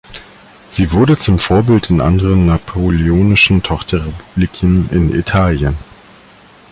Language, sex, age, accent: German, male, 30-39, Deutschland Deutsch